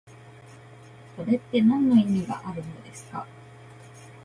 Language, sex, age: Japanese, female, 19-29